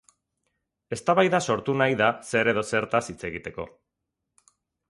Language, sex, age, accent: Basque, male, 40-49, Mendebalekoa (Araba, Bizkaia, Gipuzkoako mendebaleko herri batzuk)